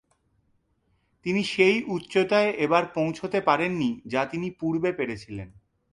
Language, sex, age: Bengali, male, 30-39